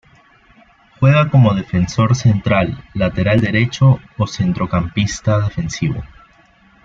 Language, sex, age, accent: Spanish, male, 19-29, Andino-Pacífico: Colombia, Perú, Ecuador, oeste de Bolivia y Venezuela andina